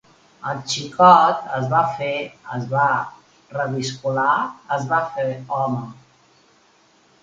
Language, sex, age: Catalan, female, 50-59